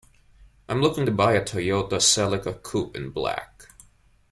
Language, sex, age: English, male, 19-29